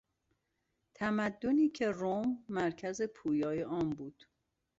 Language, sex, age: Persian, female, 40-49